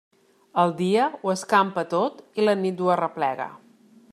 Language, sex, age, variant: Catalan, female, 40-49, Central